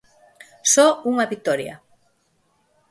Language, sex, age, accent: Galician, female, 50-59, Normativo (estándar)